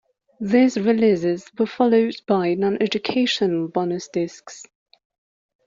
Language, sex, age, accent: English, female, 19-29, England English